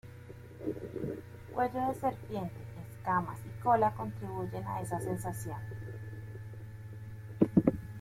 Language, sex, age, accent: Spanish, female, 30-39, Andino-Pacífico: Colombia, Perú, Ecuador, oeste de Bolivia y Venezuela andina